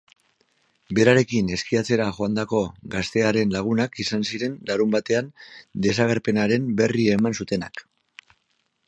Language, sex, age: Basque, male, 40-49